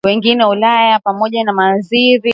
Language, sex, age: Swahili, female, 19-29